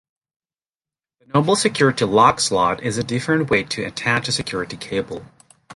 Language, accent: English, United States English